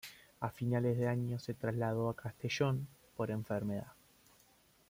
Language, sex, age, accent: Spanish, male, 19-29, Rioplatense: Argentina, Uruguay, este de Bolivia, Paraguay